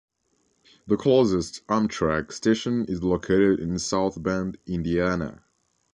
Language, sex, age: English, male, 19-29